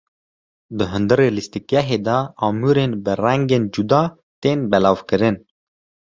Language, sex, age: Kurdish, male, 19-29